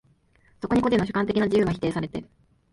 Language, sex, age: Japanese, female, 19-29